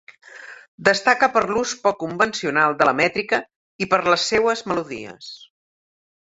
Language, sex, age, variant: Catalan, female, 60-69, Central